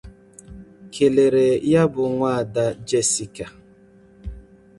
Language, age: Igbo, 30-39